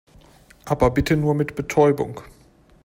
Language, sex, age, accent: German, male, 19-29, Deutschland Deutsch